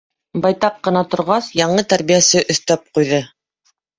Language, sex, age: Bashkir, female, 30-39